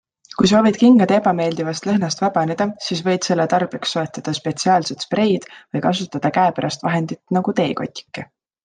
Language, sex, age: Estonian, female, 19-29